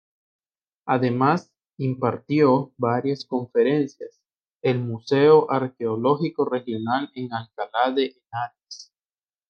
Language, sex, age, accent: Spanish, male, 19-29, América central